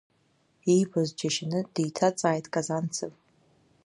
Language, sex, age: Abkhazian, female, under 19